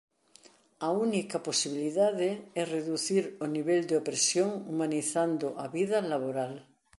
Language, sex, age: Galician, female, 60-69